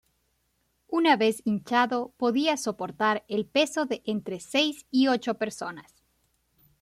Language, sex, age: Spanish, female, 30-39